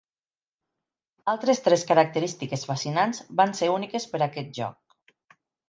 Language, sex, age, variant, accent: Catalan, female, 40-49, Nord-Occidental, Tortosí